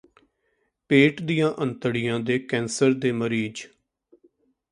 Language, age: Punjabi, 40-49